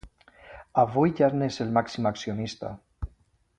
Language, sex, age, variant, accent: Catalan, male, 50-59, Valencià central, valencià